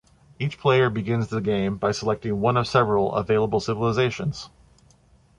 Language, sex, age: English, male, 40-49